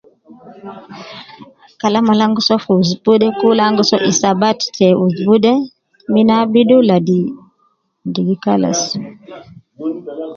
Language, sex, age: Nubi, female, 30-39